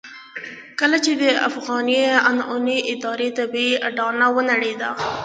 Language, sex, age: Pashto, female, under 19